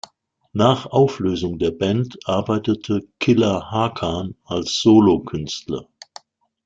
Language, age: German, 50-59